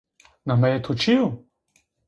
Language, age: Zaza, 19-29